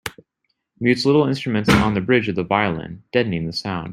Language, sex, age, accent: English, male, 30-39, United States English